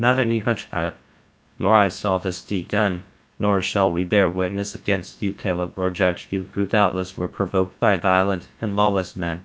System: TTS, GlowTTS